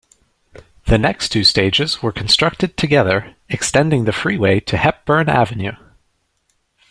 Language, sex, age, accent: English, male, under 19, Canadian English